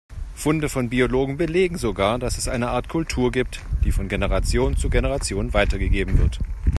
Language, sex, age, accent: German, male, 40-49, Deutschland Deutsch